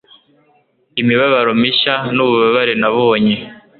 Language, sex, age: Kinyarwanda, male, 19-29